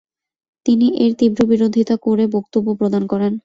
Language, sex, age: Bengali, female, 19-29